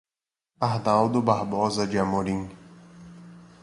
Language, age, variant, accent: Portuguese, 19-29, Portuguese (Brasil), Nordestino